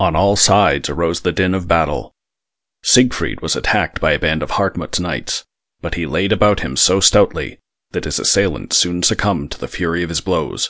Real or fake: real